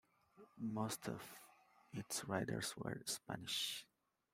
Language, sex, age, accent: English, male, 30-39, Southern African (South Africa, Zimbabwe, Namibia)